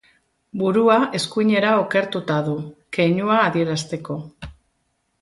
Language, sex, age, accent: Basque, female, 50-59, Mendebalekoa (Araba, Bizkaia, Gipuzkoako mendebaleko herri batzuk)